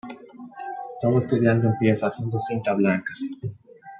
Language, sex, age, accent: Spanish, male, 19-29, Caribe: Cuba, Venezuela, Puerto Rico, República Dominicana, Panamá, Colombia caribeña, México caribeño, Costa del golfo de México